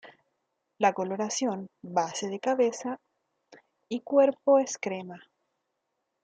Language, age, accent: Spanish, 19-29, Chileno: Chile, Cuyo